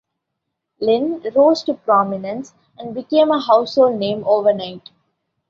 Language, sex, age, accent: English, female, 19-29, India and South Asia (India, Pakistan, Sri Lanka)